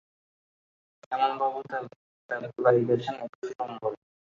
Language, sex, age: Bengali, male, 19-29